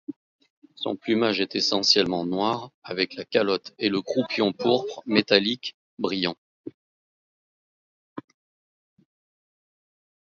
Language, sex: French, male